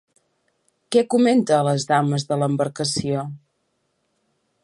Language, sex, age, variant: Catalan, female, 40-49, Septentrional